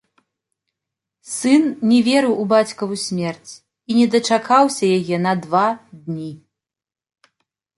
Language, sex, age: Belarusian, female, 30-39